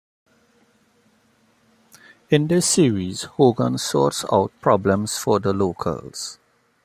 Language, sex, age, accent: English, male, 40-49, West Indies and Bermuda (Bahamas, Bermuda, Jamaica, Trinidad)